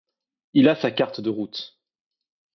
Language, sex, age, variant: French, male, 19-29, Français de métropole